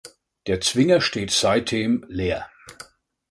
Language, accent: German, Deutschland Deutsch